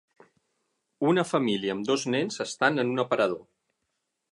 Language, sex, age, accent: Catalan, male, 50-59, balear; central